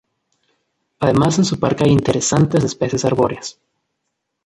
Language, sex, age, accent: Spanish, male, 19-29, América central